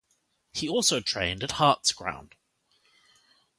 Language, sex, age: English, male, 19-29